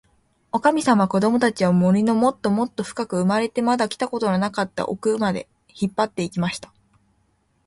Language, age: Japanese, 19-29